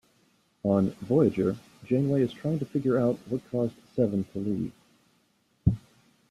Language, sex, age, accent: English, male, 40-49, United States English